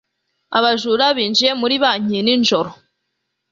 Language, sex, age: Kinyarwanda, female, 19-29